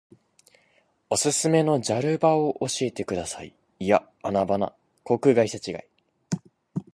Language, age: Japanese, 19-29